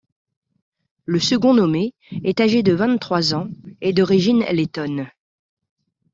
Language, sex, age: French, female, 50-59